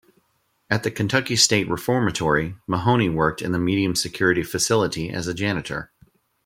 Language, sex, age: English, male, 30-39